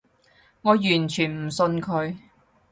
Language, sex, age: Cantonese, female, 19-29